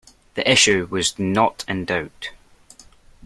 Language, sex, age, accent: English, male, under 19, Scottish English